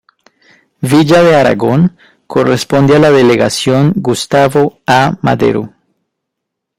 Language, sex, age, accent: Spanish, male, 19-29, Andino-Pacífico: Colombia, Perú, Ecuador, oeste de Bolivia y Venezuela andina